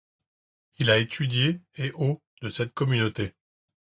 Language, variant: French, Français de métropole